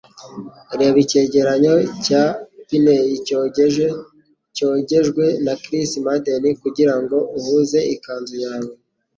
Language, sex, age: Kinyarwanda, male, 19-29